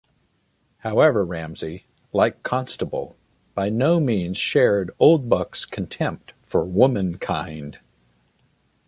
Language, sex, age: English, male, 60-69